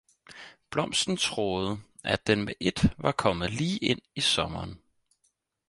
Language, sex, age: Danish, male, 19-29